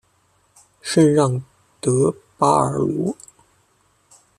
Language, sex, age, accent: Chinese, male, 19-29, 出生地：湖北省